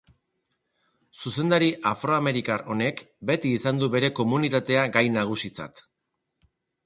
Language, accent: Basque, Erdialdekoa edo Nafarra (Gipuzkoa, Nafarroa)